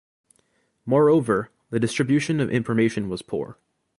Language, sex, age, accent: English, male, 19-29, United States English